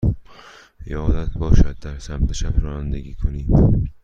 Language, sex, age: Persian, male, 30-39